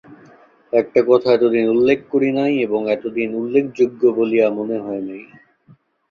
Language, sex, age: Bengali, male, 19-29